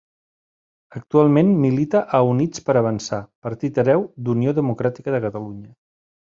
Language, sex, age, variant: Catalan, male, 40-49, Central